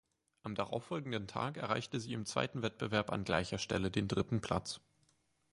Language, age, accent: German, 19-29, Deutschland Deutsch